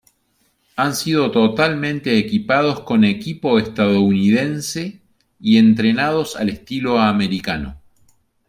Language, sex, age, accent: Spanish, male, 50-59, Rioplatense: Argentina, Uruguay, este de Bolivia, Paraguay